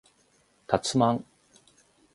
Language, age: Japanese, 40-49